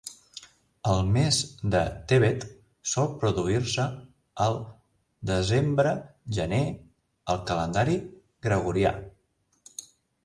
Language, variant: Catalan, Central